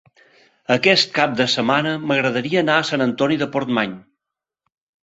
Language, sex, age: Catalan, male, 50-59